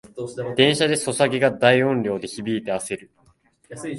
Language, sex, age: Japanese, male, under 19